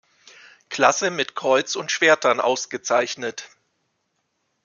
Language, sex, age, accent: German, male, 40-49, Deutschland Deutsch